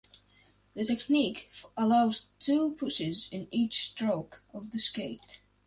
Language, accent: English, United States English